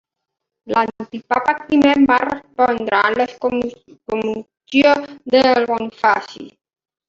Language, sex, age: Catalan, female, 40-49